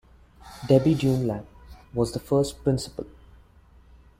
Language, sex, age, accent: English, male, 19-29, India and South Asia (India, Pakistan, Sri Lanka)